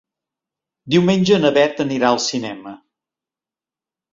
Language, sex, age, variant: Catalan, male, 60-69, Central